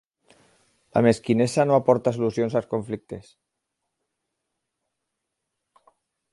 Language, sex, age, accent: Catalan, male, 50-59, valencià